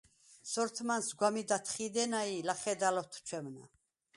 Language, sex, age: Svan, female, 70-79